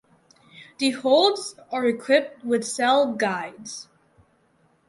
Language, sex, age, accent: English, female, under 19, United States English